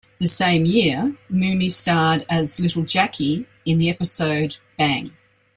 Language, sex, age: English, female, 60-69